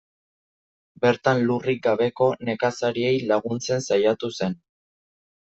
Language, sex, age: Basque, male, under 19